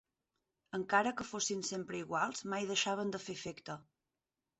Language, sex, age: Catalan, female, 40-49